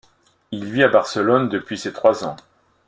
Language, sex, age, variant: French, male, 50-59, Français de métropole